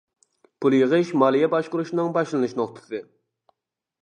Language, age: Uyghur, 30-39